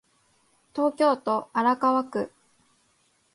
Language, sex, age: Japanese, female, 19-29